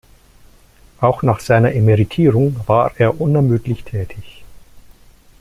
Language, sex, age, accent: German, male, 50-59, Deutschland Deutsch